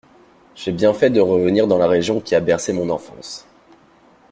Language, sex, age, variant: French, male, 19-29, Français de métropole